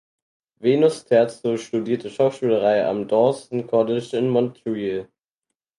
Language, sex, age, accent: German, male, under 19, Deutschland Deutsch